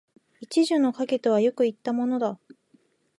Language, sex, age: Japanese, female, 19-29